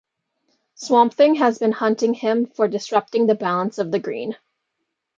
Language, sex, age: English, female, 19-29